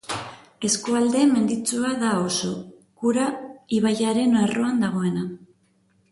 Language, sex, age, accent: Basque, female, 30-39, Mendebalekoa (Araba, Bizkaia, Gipuzkoako mendebaleko herri batzuk)